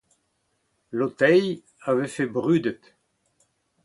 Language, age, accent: Breton, 70-79, Leoneg